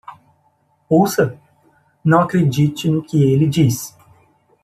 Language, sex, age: Portuguese, male, 30-39